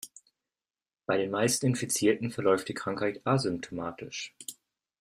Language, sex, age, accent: German, male, 19-29, Deutschland Deutsch